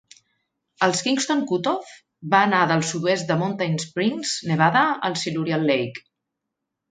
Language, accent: Catalan, central; nord-occidental